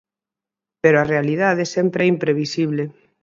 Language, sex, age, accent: Galician, female, 40-49, Central (gheada)